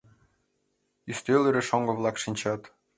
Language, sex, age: Mari, male, 19-29